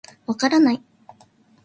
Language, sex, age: Japanese, female, 19-29